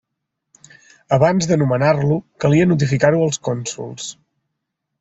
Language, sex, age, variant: Catalan, male, 30-39, Septentrional